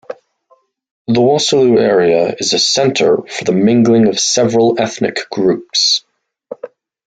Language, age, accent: English, 19-29, Irish English